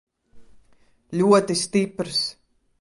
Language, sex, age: Latvian, female, 50-59